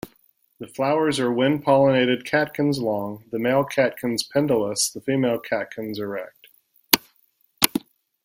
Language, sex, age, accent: English, male, 30-39, United States English